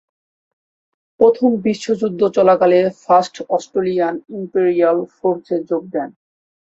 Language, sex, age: Bengali, male, 19-29